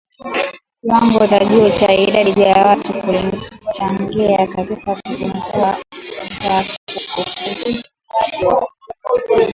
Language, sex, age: Swahili, female, 19-29